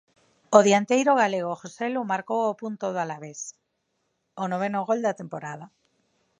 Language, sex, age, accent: Galician, female, 30-39, Normativo (estándar)